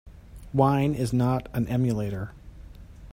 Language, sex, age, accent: English, male, 40-49, United States English